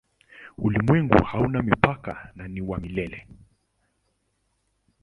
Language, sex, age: Swahili, male, 19-29